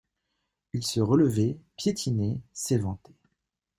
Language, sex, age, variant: French, male, 30-39, Français de métropole